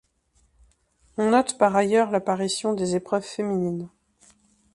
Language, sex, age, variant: French, female, 30-39, Français de métropole